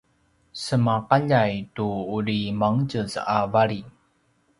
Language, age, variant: Paiwan, 30-39, pinayuanan a kinaikacedasan (東排灣語)